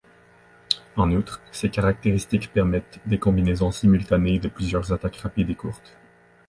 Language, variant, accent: French, Français d'Amérique du Nord, Français du Canada